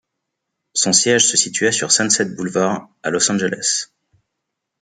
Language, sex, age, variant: French, male, 40-49, Français de métropole